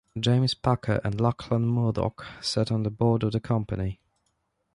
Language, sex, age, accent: English, male, 19-29, England English